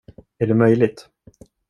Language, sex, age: Swedish, male, 30-39